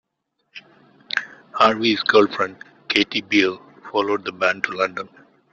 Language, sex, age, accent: English, male, 40-49, India and South Asia (India, Pakistan, Sri Lanka)